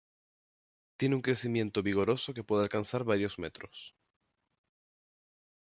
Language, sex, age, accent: Spanish, male, 19-29, España: Islas Canarias